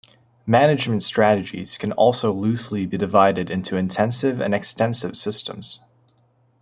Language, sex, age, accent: English, male, 19-29, United States English